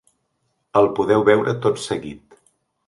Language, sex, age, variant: Catalan, male, 50-59, Central